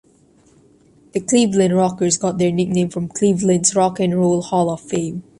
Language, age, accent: English, under 19, United States English